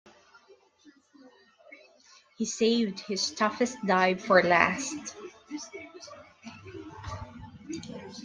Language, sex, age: English, female, 40-49